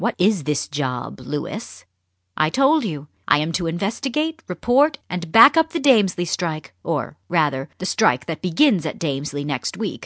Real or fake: real